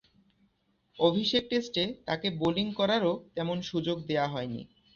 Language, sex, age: Bengali, male, 19-29